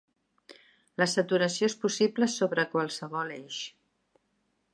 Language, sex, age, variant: Catalan, female, 60-69, Central